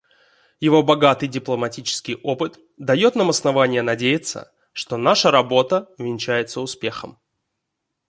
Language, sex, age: Russian, male, 19-29